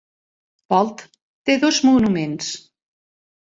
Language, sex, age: Catalan, female, 40-49